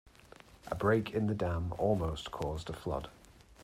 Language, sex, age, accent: English, male, 30-39, England English